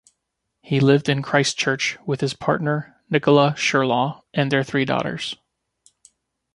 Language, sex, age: English, male, 30-39